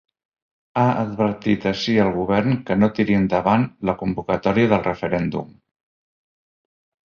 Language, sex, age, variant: Catalan, male, 60-69, Central